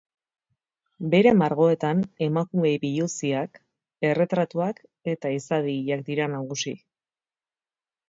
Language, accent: Basque, Erdialdekoa edo Nafarra (Gipuzkoa, Nafarroa)